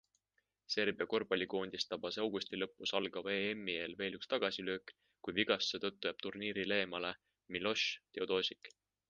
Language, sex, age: Estonian, male, 19-29